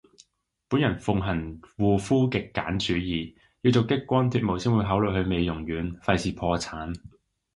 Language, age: Cantonese, 30-39